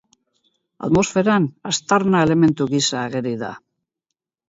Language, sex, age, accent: Basque, female, 70-79, Mendebalekoa (Araba, Bizkaia, Gipuzkoako mendebaleko herri batzuk)